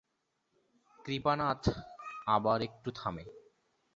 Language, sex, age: Bengali, male, 30-39